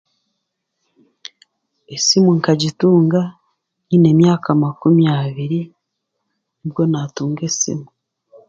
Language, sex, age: Chiga, female, 40-49